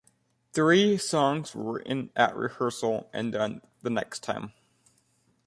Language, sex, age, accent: English, male, under 19, United States English